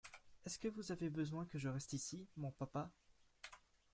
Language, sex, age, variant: French, male, under 19, Français de métropole